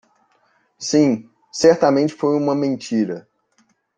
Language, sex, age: Portuguese, male, 40-49